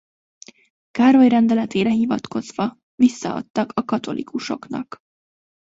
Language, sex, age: Hungarian, female, 19-29